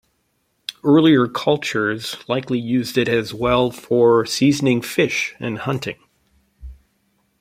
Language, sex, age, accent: English, male, 50-59, United States English